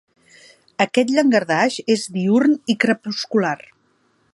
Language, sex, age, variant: Catalan, female, 50-59, Central